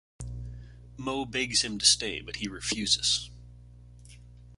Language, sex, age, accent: English, male, 50-59, Canadian English